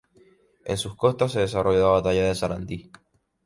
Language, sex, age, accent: Spanish, male, 19-29, España: Islas Canarias